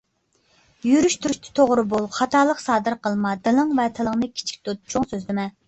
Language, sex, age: Uyghur, female, 19-29